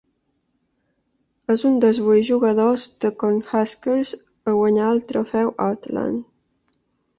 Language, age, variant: Catalan, 30-39, Balear